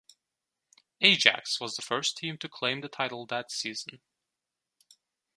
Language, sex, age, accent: English, male, 19-29, United States English